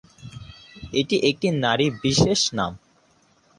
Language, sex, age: Bengali, male, 19-29